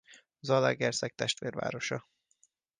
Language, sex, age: Hungarian, male, 30-39